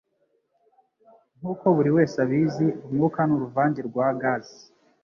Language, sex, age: Kinyarwanda, male, 30-39